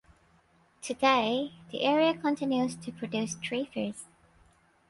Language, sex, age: English, female, 19-29